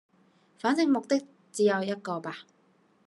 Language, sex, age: Cantonese, female, 19-29